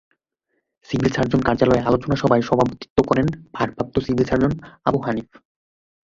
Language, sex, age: Bengali, male, 19-29